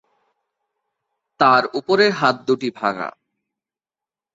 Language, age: Bengali, 19-29